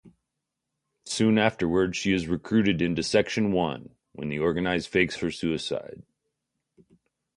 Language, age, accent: English, 50-59, United States English